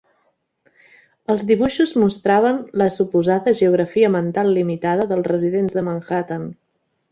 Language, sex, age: Catalan, female, 30-39